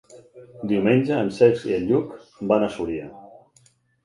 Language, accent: Catalan, Barcelona